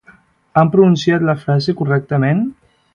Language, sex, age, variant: Catalan, male, 19-29, Central